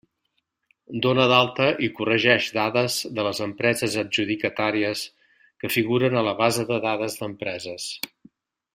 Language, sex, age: Catalan, male, 60-69